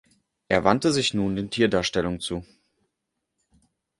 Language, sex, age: German, male, 19-29